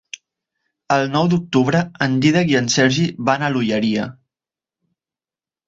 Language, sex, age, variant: Catalan, male, 19-29, Central